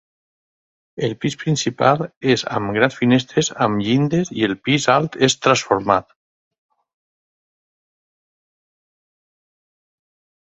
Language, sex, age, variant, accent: Catalan, male, 50-59, Valencià meridional, valencià